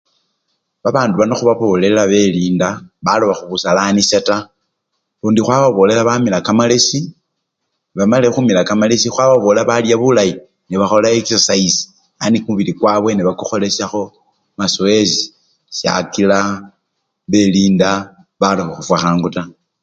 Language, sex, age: Luyia, male, 60-69